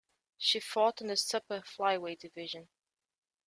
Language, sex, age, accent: English, female, 19-29, Welsh English